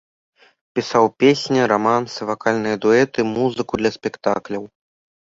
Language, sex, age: Belarusian, male, under 19